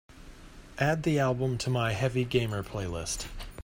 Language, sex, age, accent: English, male, 19-29, United States English